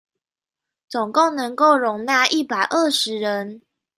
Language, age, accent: Chinese, 19-29, 出生地：臺北市